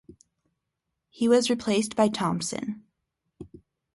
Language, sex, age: English, female, 19-29